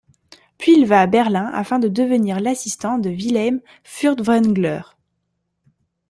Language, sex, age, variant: French, female, 19-29, Français de métropole